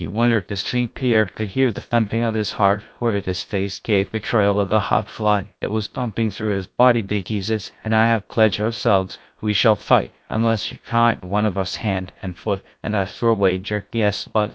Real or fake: fake